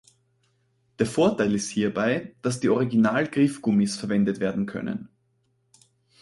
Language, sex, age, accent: German, male, 19-29, Österreichisches Deutsch